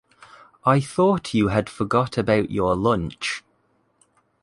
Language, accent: English, England English